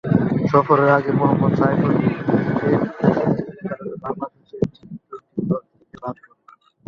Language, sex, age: Bengali, male, 19-29